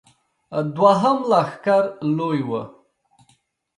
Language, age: Pashto, 30-39